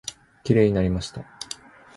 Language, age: Japanese, 19-29